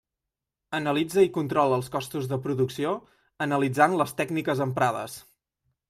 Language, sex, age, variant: Catalan, male, 19-29, Central